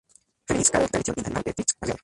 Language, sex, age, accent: Spanish, male, 19-29, México